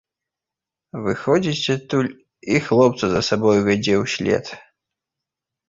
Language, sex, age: Belarusian, male, 19-29